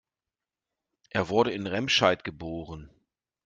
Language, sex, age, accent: German, male, 40-49, Deutschland Deutsch